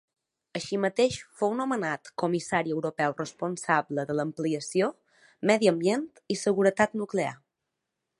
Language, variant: Catalan, Balear